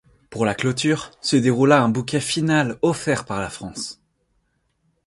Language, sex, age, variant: French, male, under 19, Français de métropole